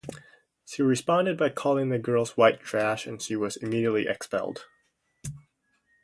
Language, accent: English, United States English